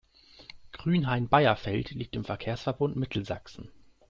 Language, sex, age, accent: German, male, under 19, Deutschland Deutsch